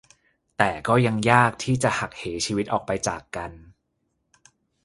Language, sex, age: Thai, male, 30-39